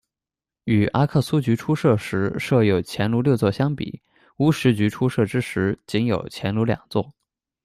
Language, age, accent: Chinese, 19-29, 出生地：四川省